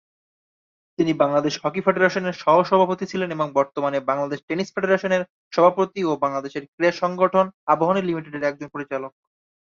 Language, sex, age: Bengali, male, 19-29